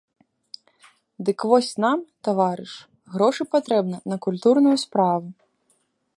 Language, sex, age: Belarusian, female, 19-29